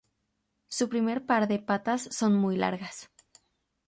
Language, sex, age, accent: Spanish, female, under 19, América central